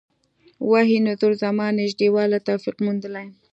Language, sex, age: Pashto, female, 30-39